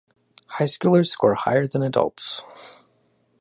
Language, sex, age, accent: English, male, 30-39, Canadian English